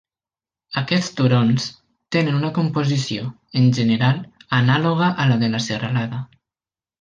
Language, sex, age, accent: Catalan, male, 19-29, valencià